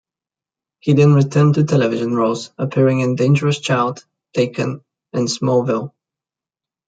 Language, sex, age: English, male, 19-29